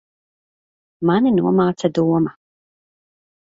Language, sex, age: Latvian, female, 30-39